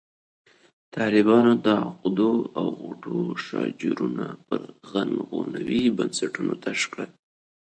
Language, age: Pashto, 19-29